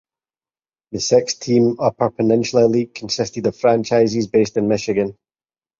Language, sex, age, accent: English, male, 40-49, Scottish English